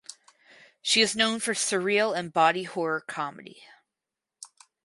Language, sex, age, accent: English, female, 19-29, United States English